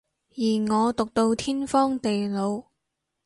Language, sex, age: Cantonese, female, 19-29